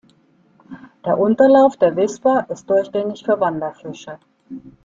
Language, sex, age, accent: German, female, 50-59, Deutschland Deutsch